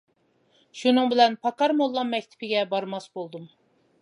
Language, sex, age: Uyghur, female, 40-49